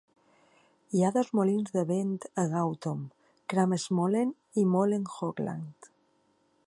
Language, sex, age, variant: Catalan, female, 40-49, Balear